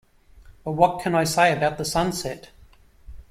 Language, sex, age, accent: English, male, 50-59, Australian English